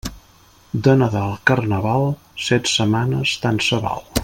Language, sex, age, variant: Catalan, male, 50-59, Central